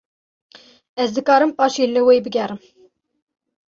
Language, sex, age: Kurdish, female, 19-29